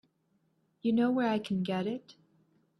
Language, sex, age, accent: English, female, 19-29, United States English